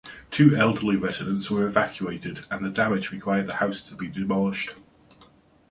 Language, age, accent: English, 40-49, England English